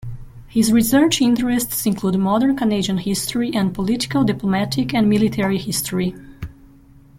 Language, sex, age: English, female, 40-49